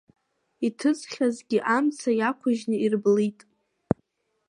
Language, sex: Abkhazian, female